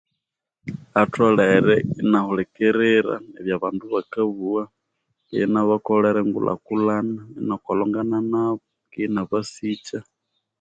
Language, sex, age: Konzo, male, 30-39